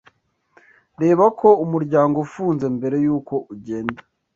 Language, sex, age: Kinyarwanda, male, 19-29